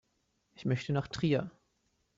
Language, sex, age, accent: German, male, 19-29, Deutschland Deutsch